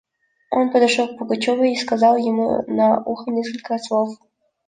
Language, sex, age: Russian, female, 19-29